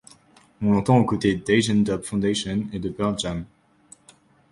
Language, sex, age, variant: French, male, 19-29, Français de métropole